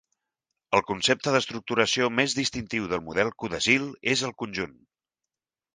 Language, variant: Catalan, Central